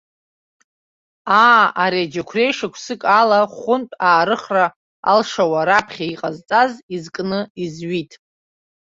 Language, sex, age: Abkhazian, female, 30-39